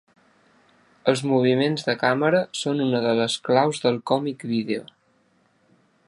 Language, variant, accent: Catalan, Central, central